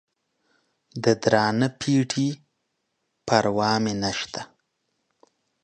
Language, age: Pashto, 19-29